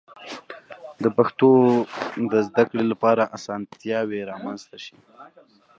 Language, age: Pashto, under 19